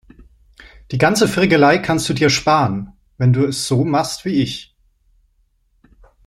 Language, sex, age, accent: German, male, 30-39, Deutschland Deutsch